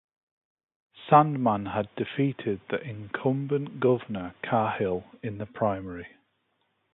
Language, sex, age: English, male, 19-29